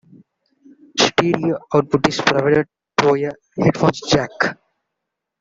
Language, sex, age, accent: English, male, 19-29, India and South Asia (India, Pakistan, Sri Lanka)